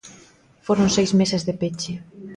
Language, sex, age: Galician, female, 40-49